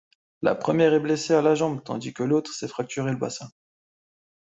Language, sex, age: French, male, 30-39